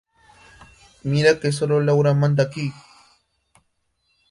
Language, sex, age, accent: Spanish, male, under 19, Andino-Pacífico: Colombia, Perú, Ecuador, oeste de Bolivia y Venezuela andina